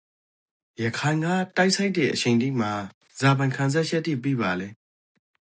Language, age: Rakhine, 30-39